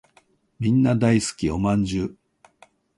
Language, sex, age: Japanese, male, 60-69